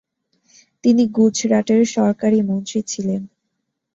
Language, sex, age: Bengali, female, under 19